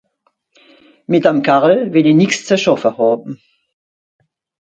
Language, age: Swiss German, 60-69